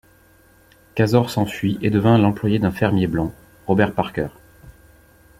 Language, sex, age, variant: French, male, 40-49, Français de métropole